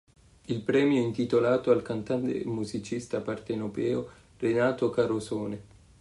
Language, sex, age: Italian, male, 19-29